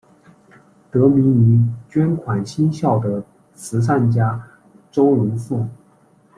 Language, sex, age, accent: Chinese, male, 19-29, 出生地：四川省